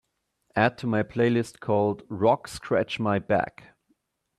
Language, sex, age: English, male, 19-29